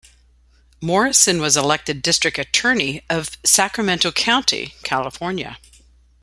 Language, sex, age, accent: English, female, 50-59, United States English